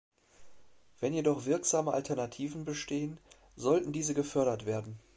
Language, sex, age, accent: German, male, 40-49, Deutschland Deutsch